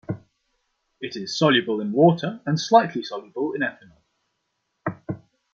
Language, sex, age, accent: English, male, 19-29, England English